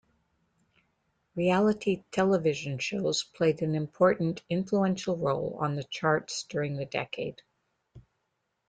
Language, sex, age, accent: English, female, 50-59, United States English